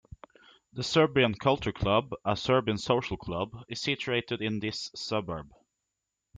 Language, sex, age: English, male, 19-29